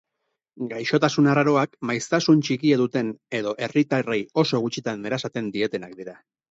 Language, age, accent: Basque, 40-49, Erdialdekoa edo Nafarra (Gipuzkoa, Nafarroa)